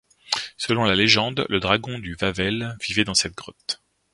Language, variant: French, Français de métropole